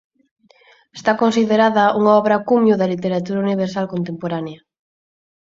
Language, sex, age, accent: Galician, female, 19-29, Atlántico (seseo e gheada)